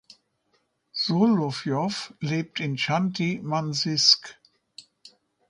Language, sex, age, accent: German, female, 70-79, Deutschland Deutsch